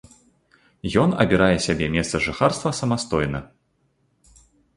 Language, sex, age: Belarusian, male, 30-39